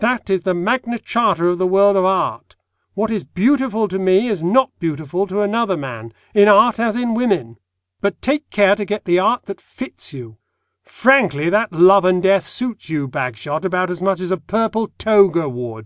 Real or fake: real